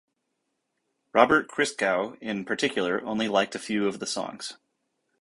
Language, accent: English, United States English